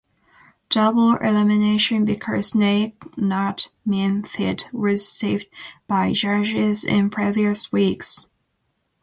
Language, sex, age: English, female, 19-29